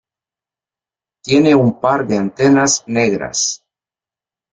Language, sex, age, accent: Spanish, male, 40-49, América central